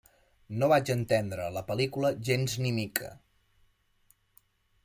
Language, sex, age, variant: Catalan, male, 40-49, Central